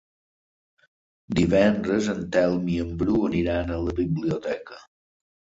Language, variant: Catalan, Balear